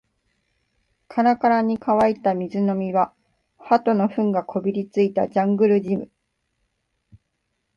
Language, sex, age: Japanese, female, 19-29